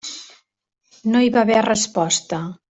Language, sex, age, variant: Catalan, female, 50-59, Central